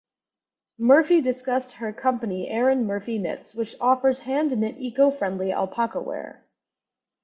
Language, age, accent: English, under 19, United States English